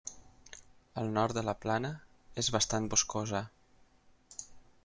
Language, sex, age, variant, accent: Catalan, male, 30-39, Valencià meridional, central; valencià